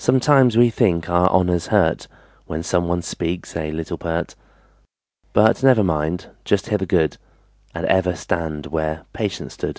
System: none